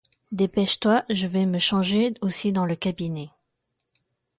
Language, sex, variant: French, female, Français de métropole